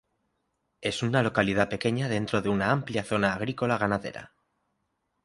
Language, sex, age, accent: Spanish, male, 19-29, España: Norte peninsular (Asturias, Castilla y León, Cantabria, País Vasco, Navarra, Aragón, La Rioja, Guadalajara, Cuenca)